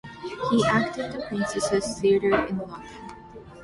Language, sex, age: English, female, 19-29